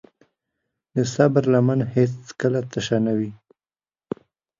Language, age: Pashto, 19-29